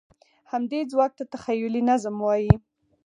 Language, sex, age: Pashto, female, under 19